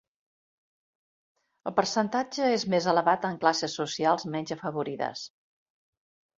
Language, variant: Catalan, Central